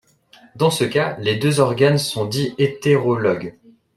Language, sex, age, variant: French, male, 19-29, Français de métropole